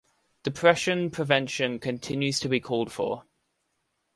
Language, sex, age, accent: English, male, under 19, Australian English